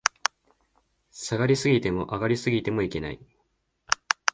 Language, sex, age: Japanese, male, 19-29